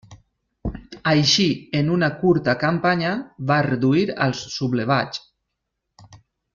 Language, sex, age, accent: Catalan, male, 30-39, valencià